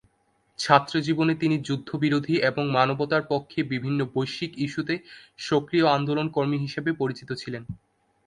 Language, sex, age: Bengali, male, 19-29